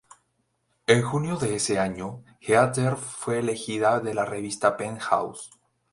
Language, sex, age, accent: Spanish, male, 19-29, México